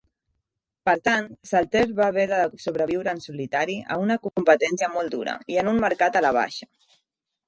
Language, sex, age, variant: Catalan, female, 30-39, Central